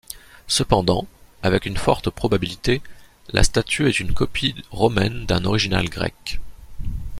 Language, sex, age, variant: French, male, 30-39, Français de métropole